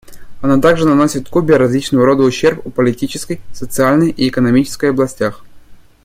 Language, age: Russian, 19-29